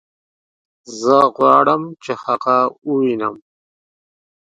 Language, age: Pashto, 40-49